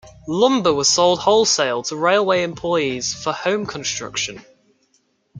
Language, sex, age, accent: English, male, under 19, England English